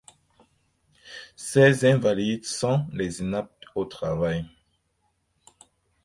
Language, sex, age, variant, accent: French, male, 30-39, Français d'Afrique subsaharienne et des îles africaines, Français du Cameroun